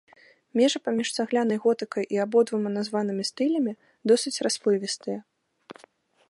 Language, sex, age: Belarusian, female, 19-29